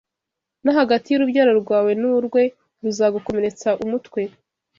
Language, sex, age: Kinyarwanda, female, 30-39